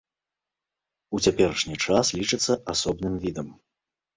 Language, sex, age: Belarusian, male, 30-39